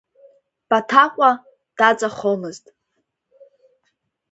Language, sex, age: Abkhazian, female, under 19